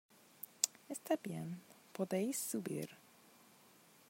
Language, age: Spanish, 19-29